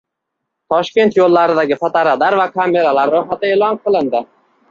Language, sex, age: Uzbek, male, 19-29